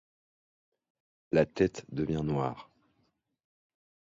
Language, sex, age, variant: French, male, 40-49, Français de métropole